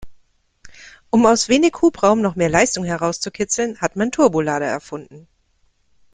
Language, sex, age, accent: German, female, 30-39, Deutschland Deutsch